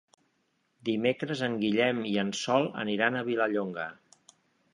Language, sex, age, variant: Catalan, male, 50-59, Central